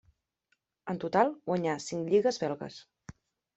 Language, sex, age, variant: Catalan, female, 30-39, Central